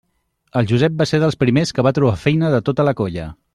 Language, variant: Catalan, Central